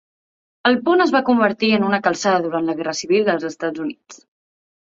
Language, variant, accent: Catalan, Central, Barceloní